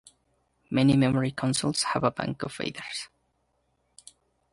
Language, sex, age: English, male, under 19